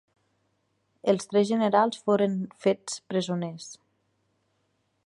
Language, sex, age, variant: Catalan, female, 30-39, Nord-Occidental